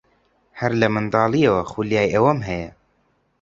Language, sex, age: Central Kurdish, male, 19-29